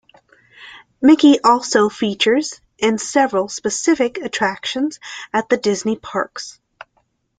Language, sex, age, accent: English, female, 19-29, United States English